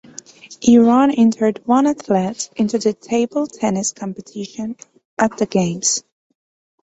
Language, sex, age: English, female, 19-29